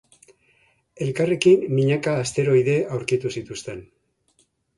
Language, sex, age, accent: Basque, male, 50-59, Mendebalekoa (Araba, Bizkaia, Gipuzkoako mendebaleko herri batzuk)